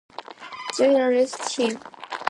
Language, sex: English, female